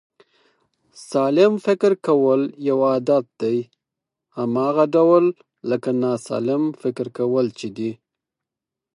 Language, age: Pashto, 30-39